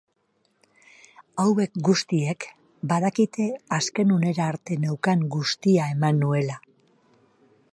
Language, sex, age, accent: Basque, female, 50-59, Mendebalekoa (Araba, Bizkaia, Gipuzkoako mendebaleko herri batzuk)